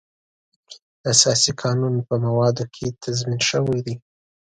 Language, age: Pashto, 19-29